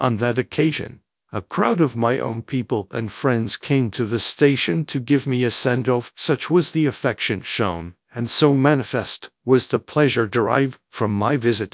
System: TTS, GradTTS